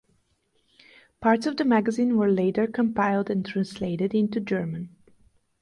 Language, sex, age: English, female, 19-29